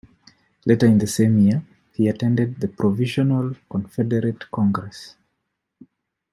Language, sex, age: English, male, 30-39